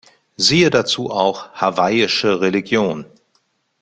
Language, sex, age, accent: German, male, 50-59, Deutschland Deutsch